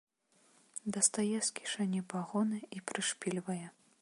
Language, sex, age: Belarusian, female, 19-29